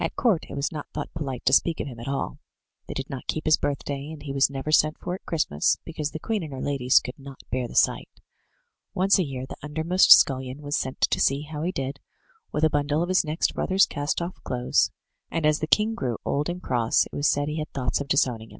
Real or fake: real